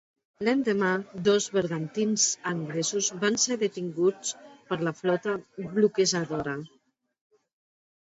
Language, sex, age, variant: Catalan, male, under 19, Central